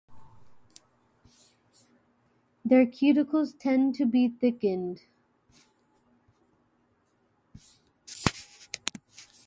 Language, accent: English, United States English